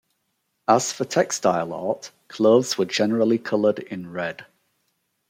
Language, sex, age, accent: English, male, 40-49, England English